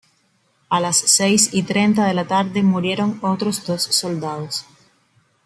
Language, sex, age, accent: Spanish, female, 19-29, Caribe: Cuba, Venezuela, Puerto Rico, República Dominicana, Panamá, Colombia caribeña, México caribeño, Costa del golfo de México